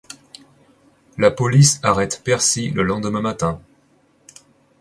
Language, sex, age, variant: French, male, 30-39, Français de métropole